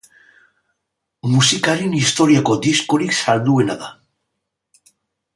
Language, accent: Basque, Mendebalekoa (Araba, Bizkaia, Gipuzkoako mendebaleko herri batzuk)